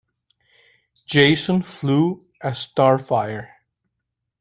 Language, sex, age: English, male, 30-39